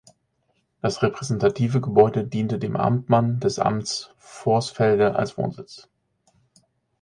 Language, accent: German, Deutschland Deutsch